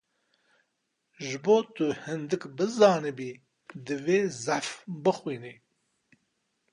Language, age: Kurdish, 50-59